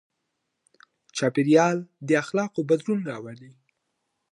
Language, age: Pashto, 19-29